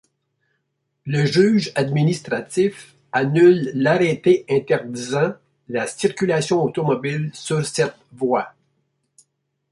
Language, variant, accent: French, Français d'Amérique du Nord, Français du Canada